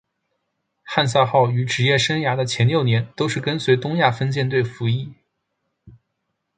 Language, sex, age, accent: Chinese, male, under 19, 出生地：湖北省